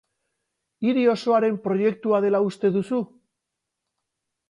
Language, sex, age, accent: Basque, male, 40-49, Mendebalekoa (Araba, Bizkaia, Gipuzkoako mendebaleko herri batzuk)